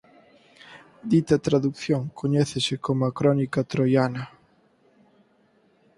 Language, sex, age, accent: Galician, male, 19-29, Atlántico (seseo e gheada)